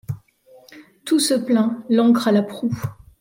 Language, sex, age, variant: French, female, 40-49, Français de métropole